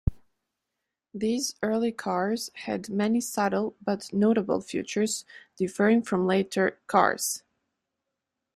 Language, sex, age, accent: English, female, 19-29, United States English